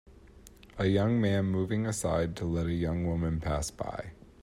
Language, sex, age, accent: English, male, 30-39, United States English